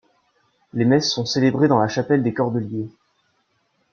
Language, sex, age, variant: French, male, 19-29, Français de métropole